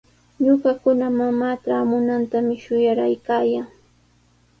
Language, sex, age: Sihuas Ancash Quechua, female, 30-39